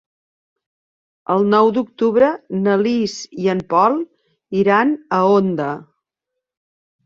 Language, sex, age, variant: Catalan, female, 50-59, Septentrional